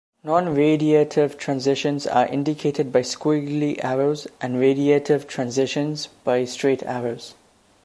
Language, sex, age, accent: English, male, under 19, Southern African (South Africa, Zimbabwe, Namibia)